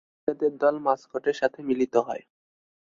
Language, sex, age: Bengali, male, 19-29